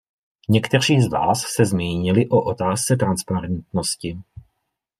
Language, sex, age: Czech, male, 30-39